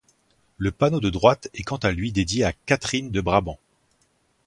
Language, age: French, 30-39